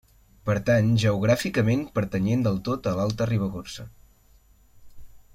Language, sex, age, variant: Catalan, male, 19-29, Central